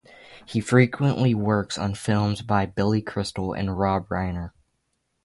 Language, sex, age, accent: English, male, under 19, United States English